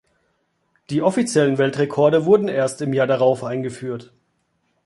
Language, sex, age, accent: German, male, 30-39, Deutschland Deutsch